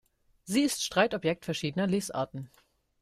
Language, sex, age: German, female, 19-29